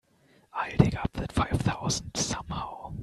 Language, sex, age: English, male, 19-29